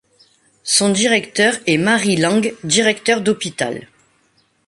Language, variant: French, Français de métropole